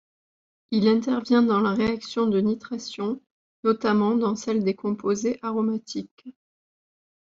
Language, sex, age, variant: French, female, 30-39, Français de métropole